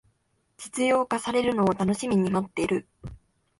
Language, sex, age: Japanese, female, 19-29